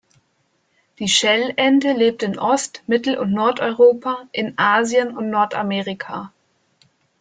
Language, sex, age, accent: German, female, 19-29, Deutschland Deutsch